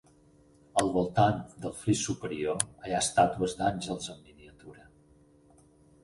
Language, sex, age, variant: Catalan, male, 60-69, Balear